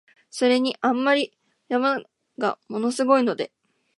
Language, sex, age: Japanese, female, 19-29